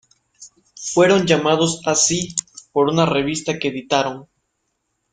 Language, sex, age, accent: Spanish, male, 19-29, México